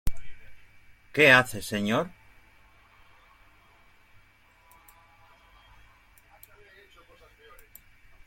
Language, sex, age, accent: Spanish, male, 40-49, España: Norte peninsular (Asturias, Castilla y León, Cantabria, País Vasco, Navarra, Aragón, La Rioja, Guadalajara, Cuenca)